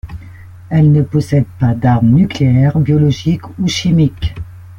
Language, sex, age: French, female, 60-69